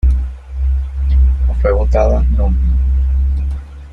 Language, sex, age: Spanish, male, 30-39